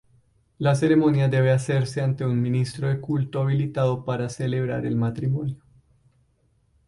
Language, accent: Spanish, Caribe: Cuba, Venezuela, Puerto Rico, República Dominicana, Panamá, Colombia caribeña, México caribeño, Costa del golfo de México